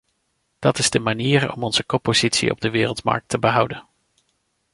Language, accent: Dutch, Nederlands Nederlands